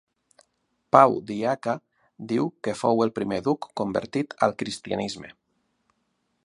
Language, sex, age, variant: Catalan, male, 40-49, Nord-Occidental